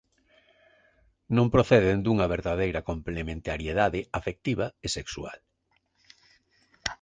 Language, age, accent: Galician, 40-49, Normativo (estándar)